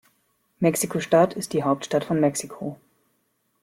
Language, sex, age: German, female, 19-29